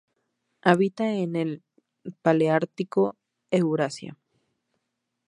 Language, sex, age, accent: Spanish, female, 19-29, México